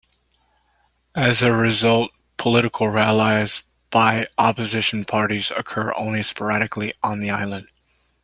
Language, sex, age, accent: English, male, 30-39, United States English